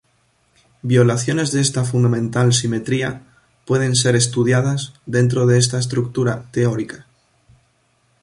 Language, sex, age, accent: Spanish, male, 19-29, España: Norte peninsular (Asturias, Castilla y León, Cantabria, País Vasco, Navarra, Aragón, La Rioja, Guadalajara, Cuenca)